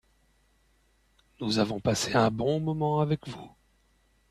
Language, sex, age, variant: French, male, 30-39, Français de métropole